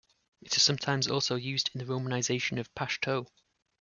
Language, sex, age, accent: English, male, 30-39, England English